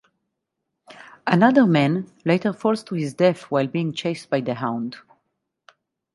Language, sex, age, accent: English, female, 40-49, Israeli